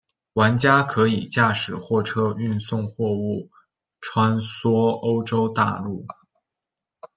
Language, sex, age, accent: Chinese, male, 19-29, 出生地：山西省